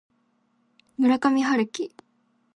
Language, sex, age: Japanese, female, under 19